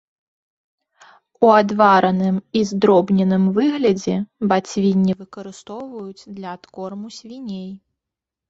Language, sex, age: Belarusian, female, 30-39